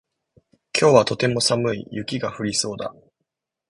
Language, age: Japanese, 19-29